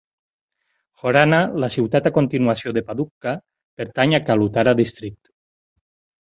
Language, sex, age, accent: Catalan, male, 50-59, valencià